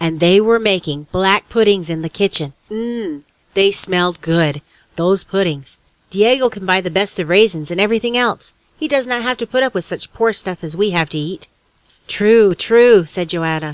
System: none